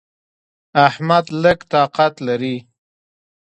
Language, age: Pashto, 30-39